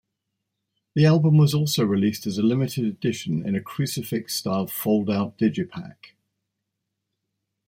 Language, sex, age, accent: English, male, 60-69, England English